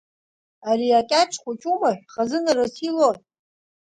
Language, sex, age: Abkhazian, female, 50-59